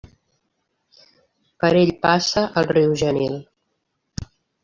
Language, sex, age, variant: Catalan, female, 50-59, Central